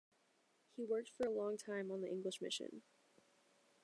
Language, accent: English, United States English